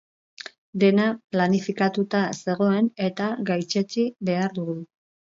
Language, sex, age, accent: Basque, female, 50-59, Mendebalekoa (Araba, Bizkaia, Gipuzkoako mendebaleko herri batzuk)